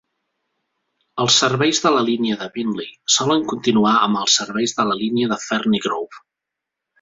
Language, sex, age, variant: Catalan, male, 30-39, Central